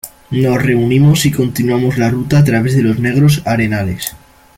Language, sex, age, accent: Spanish, male, under 19, España: Centro-Sur peninsular (Madrid, Toledo, Castilla-La Mancha)